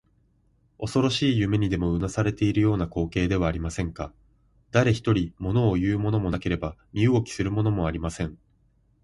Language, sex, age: Japanese, male, 19-29